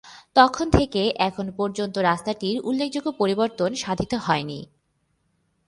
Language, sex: Bengali, female